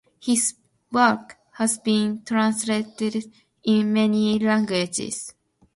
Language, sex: English, female